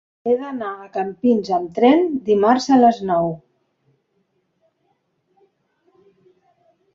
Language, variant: Catalan, Central